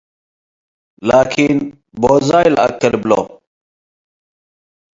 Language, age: Tigre, 30-39